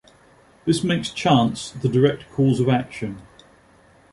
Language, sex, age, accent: English, male, 50-59, England English